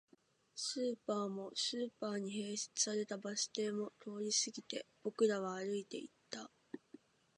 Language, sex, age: Japanese, female, 19-29